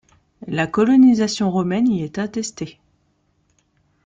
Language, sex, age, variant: French, female, 30-39, Français de métropole